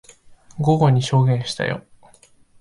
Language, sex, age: Japanese, male, 19-29